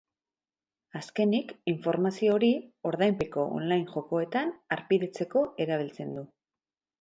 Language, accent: Basque, Mendebalekoa (Araba, Bizkaia, Gipuzkoako mendebaleko herri batzuk)